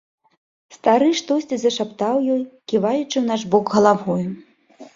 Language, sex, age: Belarusian, female, 30-39